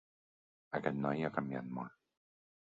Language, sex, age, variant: Catalan, male, 60-69, Central